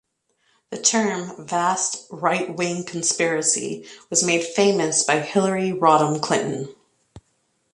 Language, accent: English, United States English